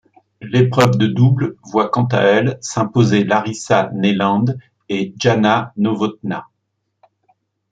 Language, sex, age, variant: French, male, 60-69, Français de métropole